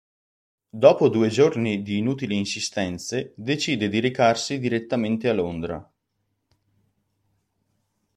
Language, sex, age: Italian, male, 19-29